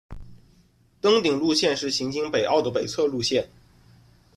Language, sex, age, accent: Chinese, male, 19-29, 出生地：江苏省